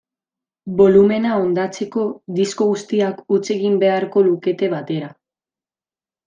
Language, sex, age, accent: Basque, female, 19-29, Mendebalekoa (Araba, Bizkaia, Gipuzkoako mendebaleko herri batzuk)